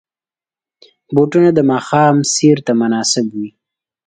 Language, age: Pashto, 19-29